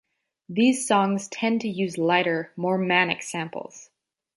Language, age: English, under 19